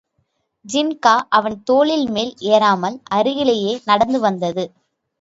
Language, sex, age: Tamil, female, 19-29